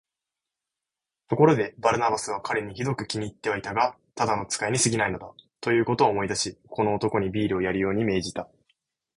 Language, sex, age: Japanese, male, 19-29